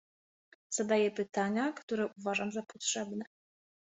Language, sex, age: Polish, female, 30-39